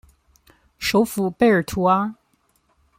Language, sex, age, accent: Chinese, female, 19-29, 出生地：江西省